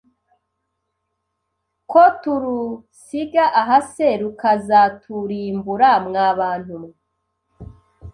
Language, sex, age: Kinyarwanda, female, 30-39